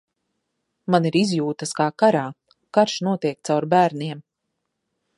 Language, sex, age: Latvian, female, 30-39